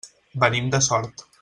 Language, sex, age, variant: Catalan, male, 19-29, Central